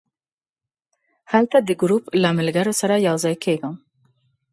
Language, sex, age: Pashto, female, 30-39